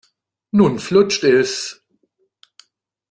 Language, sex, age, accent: German, male, 60-69, Deutschland Deutsch